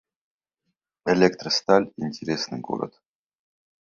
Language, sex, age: Russian, male, 19-29